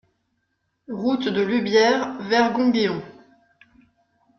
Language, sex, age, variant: French, female, 40-49, Français de métropole